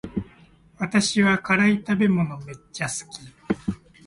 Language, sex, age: Japanese, male, 30-39